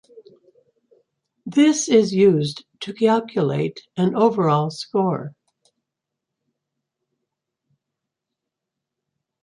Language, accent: English, United States English